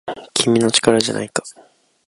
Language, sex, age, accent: Japanese, male, 19-29, 標準語